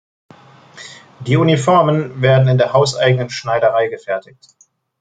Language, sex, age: German, male, 30-39